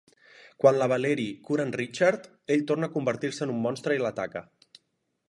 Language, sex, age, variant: Catalan, male, 19-29, Central